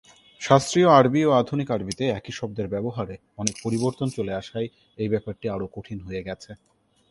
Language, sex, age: Bengali, male, 19-29